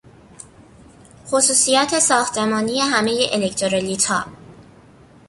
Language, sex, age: Persian, female, under 19